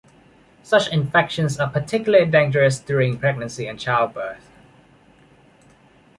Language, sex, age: English, male, 19-29